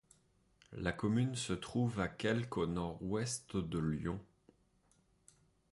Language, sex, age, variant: French, male, 30-39, Français de métropole